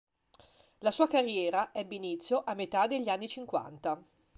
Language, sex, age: Italian, female, 50-59